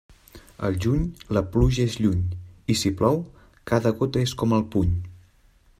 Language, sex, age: Catalan, male, 30-39